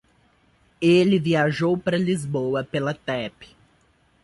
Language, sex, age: Portuguese, male, 19-29